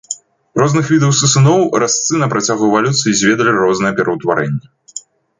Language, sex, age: Belarusian, male, 19-29